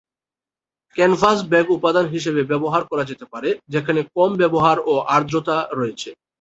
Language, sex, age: Bengali, male, 19-29